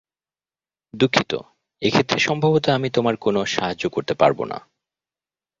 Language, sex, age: Bengali, male, 40-49